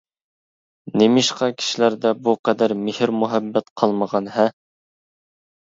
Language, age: Uyghur, 19-29